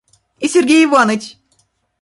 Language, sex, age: Russian, male, under 19